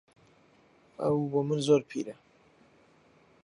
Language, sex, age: Central Kurdish, male, 19-29